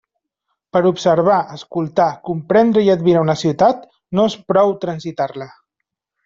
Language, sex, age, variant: Catalan, male, 30-39, Central